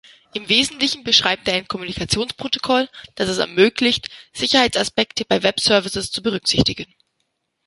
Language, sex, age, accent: German, female, 30-39, Deutschland Deutsch